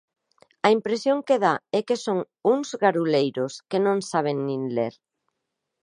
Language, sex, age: Galician, female, 40-49